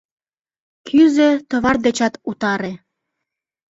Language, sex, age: Mari, female, under 19